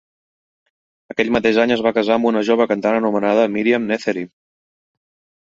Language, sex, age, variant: Catalan, male, 40-49, Central